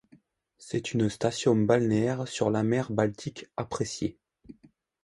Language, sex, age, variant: French, male, 19-29, Français de métropole